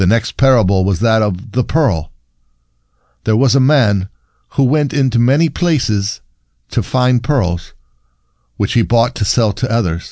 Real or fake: real